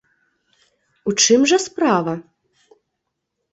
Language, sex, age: Belarusian, female, 19-29